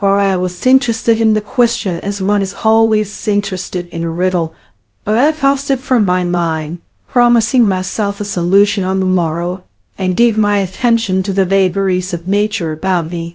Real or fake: fake